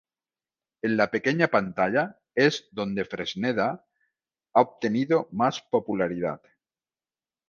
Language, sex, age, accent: Spanish, male, 50-59, España: Sur peninsular (Andalucia, Extremadura, Murcia)